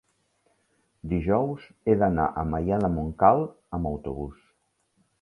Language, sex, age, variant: Catalan, male, 60-69, Central